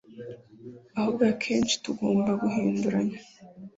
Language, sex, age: Kinyarwanda, female, 19-29